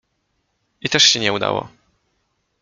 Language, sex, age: Polish, male, 19-29